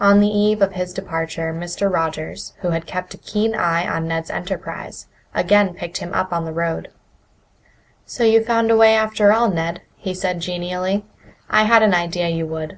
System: none